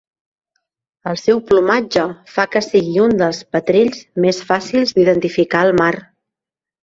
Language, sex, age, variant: Catalan, female, 30-39, Central